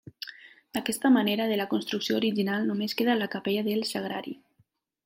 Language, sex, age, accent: Catalan, female, 19-29, valencià